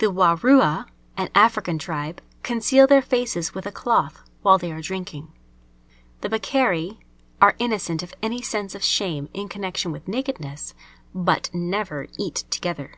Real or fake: real